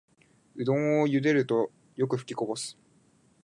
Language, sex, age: Japanese, male, 19-29